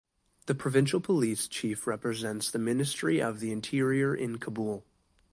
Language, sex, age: English, male, 19-29